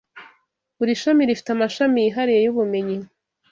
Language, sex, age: Kinyarwanda, female, 30-39